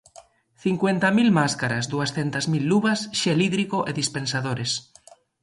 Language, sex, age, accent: Galician, male, 19-29, Normativo (estándar)